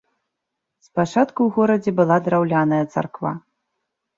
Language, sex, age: Belarusian, female, 30-39